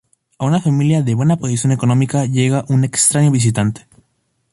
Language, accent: Spanish, México